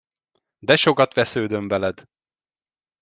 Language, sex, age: Hungarian, male, 30-39